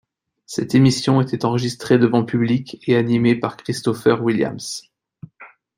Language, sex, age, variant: French, male, 30-39, Français de métropole